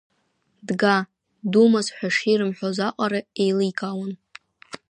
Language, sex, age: Abkhazian, female, under 19